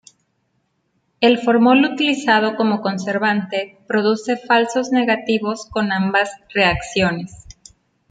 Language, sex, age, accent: Spanish, female, 40-49, México